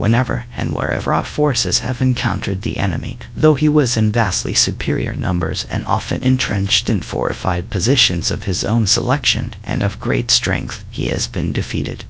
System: TTS, GradTTS